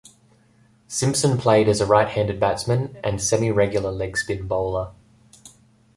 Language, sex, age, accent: English, male, 19-29, Australian English